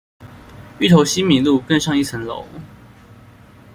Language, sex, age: Chinese, male, 19-29